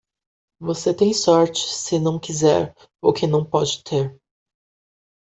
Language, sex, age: Portuguese, female, 30-39